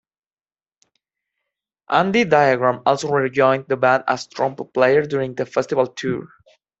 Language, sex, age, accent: English, male, 19-29, United States English